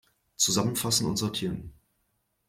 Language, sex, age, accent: German, male, 50-59, Deutschland Deutsch